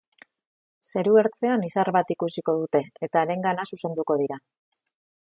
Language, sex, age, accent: Basque, female, 40-49, Mendebalekoa (Araba, Bizkaia, Gipuzkoako mendebaleko herri batzuk)